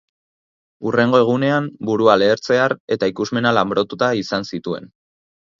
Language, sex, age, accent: Basque, male, 19-29, Erdialdekoa edo Nafarra (Gipuzkoa, Nafarroa)